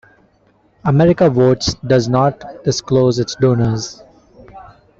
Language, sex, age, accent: English, male, 19-29, India and South Asia (India, Pakistan, Sri Lanka)